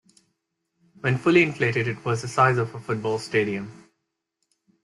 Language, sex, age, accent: English, male, 30-39, England English